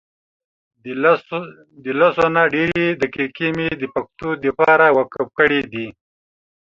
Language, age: Pashto, 40-49